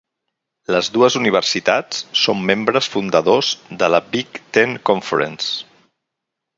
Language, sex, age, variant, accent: Catalan, male, 50-59, Central, Barceloní